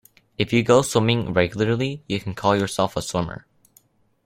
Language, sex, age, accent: English, male, under 19, United States English